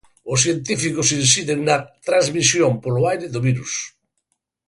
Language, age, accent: Galician, 70-79, Atlántico (seseo e gheada)